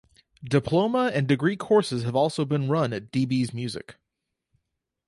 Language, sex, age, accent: English, male, 19-29, United States English